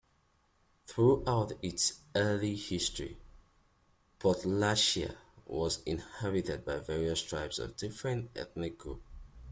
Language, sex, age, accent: English, male, 19-29, England English